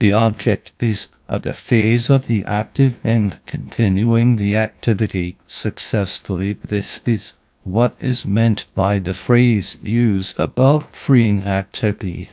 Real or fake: fake